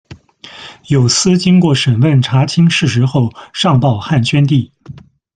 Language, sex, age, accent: Chinese, male, 30-39, 出生地：山东省